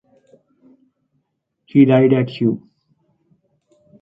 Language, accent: English, India and South Asia (India, Pakistan, Sri Lanka)